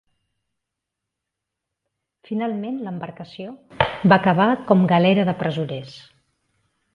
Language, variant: Catalan, Central